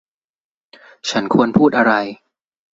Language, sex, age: Thai, male, 19-29